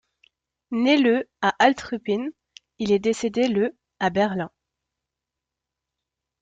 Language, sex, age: French, female, 19-29